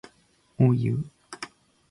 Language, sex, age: Japanese, male, 19-29